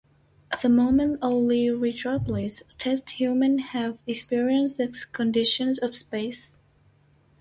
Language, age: English, 19-29